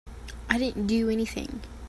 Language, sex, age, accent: English, female, under 19, England English